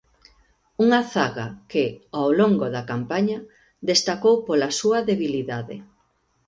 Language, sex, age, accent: Galician, female, 50-59, Oriental (común en zona oriental)